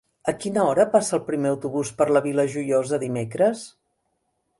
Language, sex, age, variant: Catalan, female, 60-69, Central